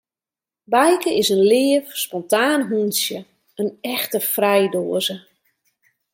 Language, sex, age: Western Frisian, female, 40-49